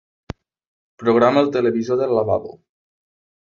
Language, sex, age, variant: Catalan, male, under 19, Nord-Occidental